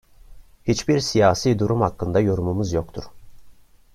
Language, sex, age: Turkish, male, 19-29